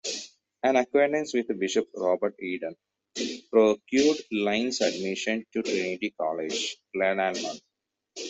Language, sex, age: English, male, 30-39